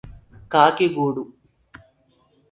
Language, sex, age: Telugu, male, 19-29